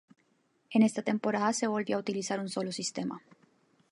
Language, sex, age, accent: Spanish, female, 19-29, Andino-Pacífico: Colombia, Perú, Ecuador, oeste de Bolivia y Venezuela andina